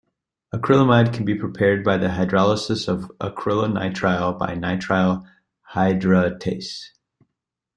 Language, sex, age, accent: English, male, 30-39, United States English